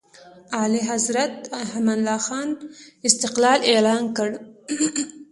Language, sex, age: Pashto, female, 19-29